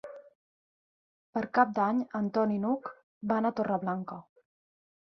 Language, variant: Catalan, Central